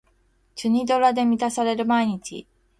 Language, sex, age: Japanese, female, 40-49